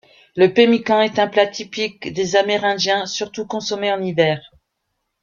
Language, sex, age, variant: French, female, 50-59, Français de métropole